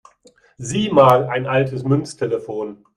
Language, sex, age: German, male, 40-49